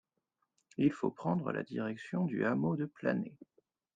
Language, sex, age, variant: French, male, 30-39, Français de métropole